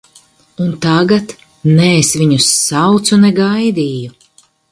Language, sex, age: Latvian, female, 50-59